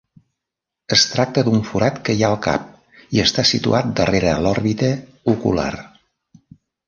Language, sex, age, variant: Catalan, male, 70-79, Central